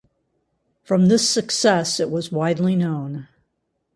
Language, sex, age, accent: English, female, 60-69, United States English